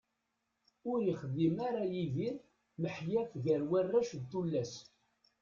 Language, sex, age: Kabyle, male, 60-69